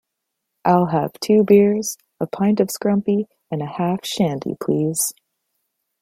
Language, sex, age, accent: English, female, 19-29, United States English